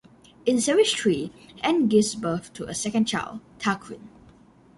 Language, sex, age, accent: English, male, under 19, Singaporean English